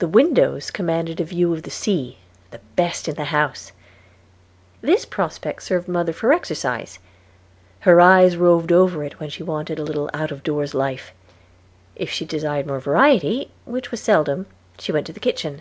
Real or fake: real